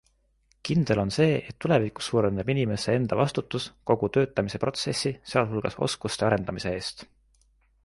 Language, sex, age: Estonian, male, 19-29